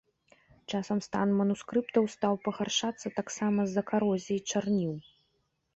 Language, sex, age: Belarusian, female, 30-39